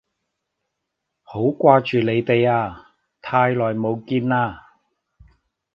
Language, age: Cantonese, 30-39